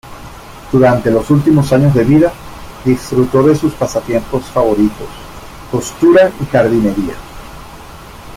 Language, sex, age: Spanish, male, 50-59